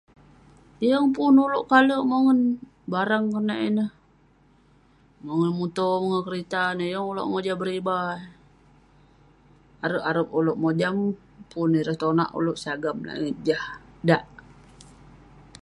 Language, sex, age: Western Penan, female, 19-29